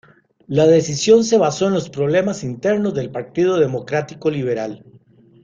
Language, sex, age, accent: Spanish, male, 50-59, América central